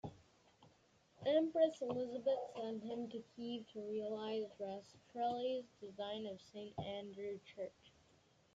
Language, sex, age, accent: English, male, under 19, United States English